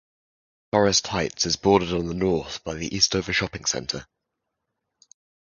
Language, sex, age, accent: English, male, 19-29, England English